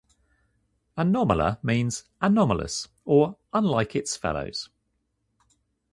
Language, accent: English, England English